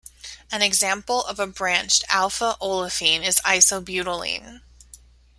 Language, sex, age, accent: English, female, 30-39, United States English